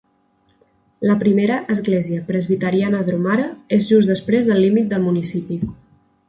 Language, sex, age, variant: Catalan, female, 19-29, Central